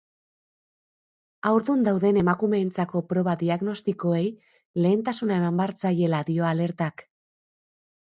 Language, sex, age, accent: Basque, female, 40-49, Erdialdekoa edo Nafarra (Gipuzkoa, Nafarroa)